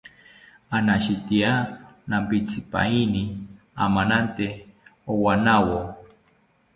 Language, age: South Ucayali Ashéninka, 40-49